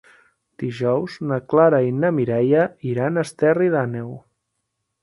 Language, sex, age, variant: Catalan, male, 40-49, Central